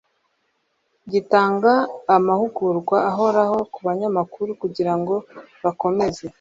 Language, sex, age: Kinyarwanda, male, 40-49